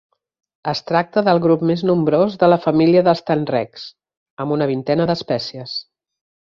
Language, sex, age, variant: Catalan, female, 50-59, Central